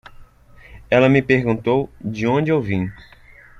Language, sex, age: Portuguese, male, 30-39